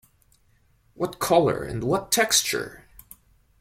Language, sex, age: English, male, 19-29